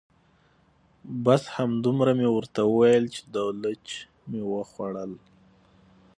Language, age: Pashto, 19-29